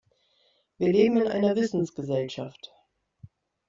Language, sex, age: German, female, 30-39